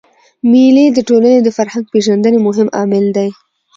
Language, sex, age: Pashto, female, 19-29